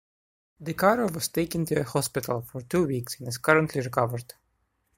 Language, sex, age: English, male, 19-29